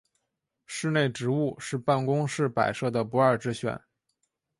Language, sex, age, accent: Chinese, male, 19-29, 出生地：天津市